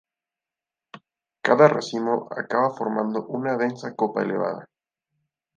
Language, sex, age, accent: Spanish, male, 19-29, México